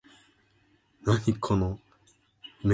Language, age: English, 19-29